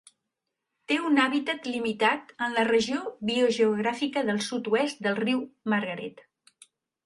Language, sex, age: Catalan, female, 60-69